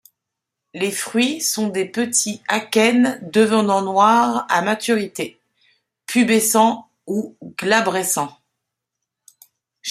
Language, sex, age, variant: French, female, 30-39, Français de métropole